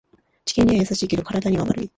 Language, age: Japanese, 19-29